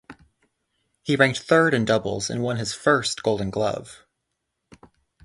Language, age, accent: English, 19-29, United States English